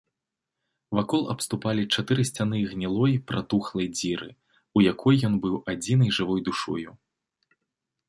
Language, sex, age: Belarusian, male, 19-29